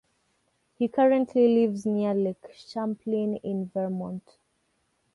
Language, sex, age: English, female, 19-29